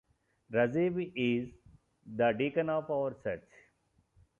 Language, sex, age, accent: English, male, 50-59, India and South Asia (India, Pakistan, Sri Lanka)